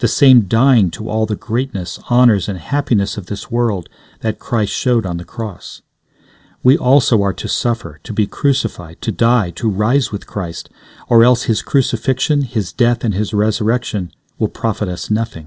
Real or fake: real